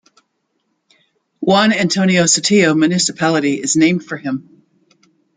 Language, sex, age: English, female, 70-79